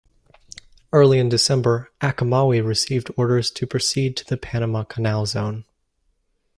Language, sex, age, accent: English, male, 19-29, United States English